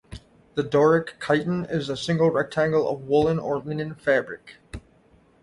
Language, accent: English, United States English